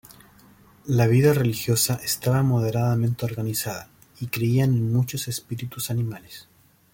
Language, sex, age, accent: Spanish, male, 30-39, Chileno: Chile, Cuyo